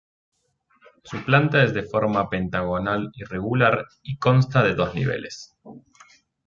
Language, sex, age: Spanish, male, 30-39